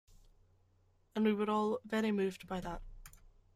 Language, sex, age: English, female, 30-39